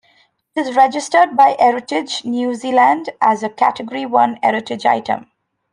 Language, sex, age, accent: English, female, 19-29, India and South Asia (India, Pakistan, Sri Lanka)